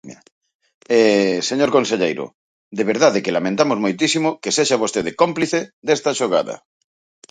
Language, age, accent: Galician, 40-49, Central (gheada)